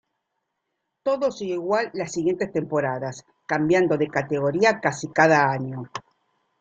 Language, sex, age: Spanish, female, 50-59